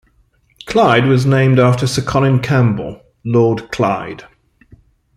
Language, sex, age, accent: English, male, 50-59, England English